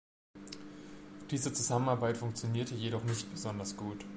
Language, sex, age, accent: German, male, 19-29, Deutschland Deutsch